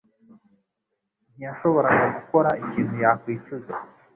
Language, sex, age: Kinyarwanda, male, 19-29